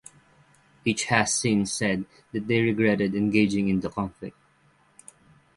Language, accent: English, United States English; Filipino